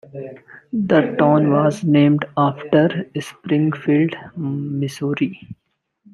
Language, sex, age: English, male, 19-29